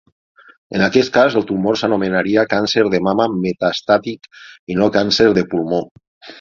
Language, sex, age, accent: Catalan, male, 50-59, valencià